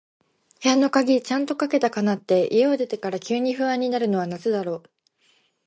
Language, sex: Japanese, female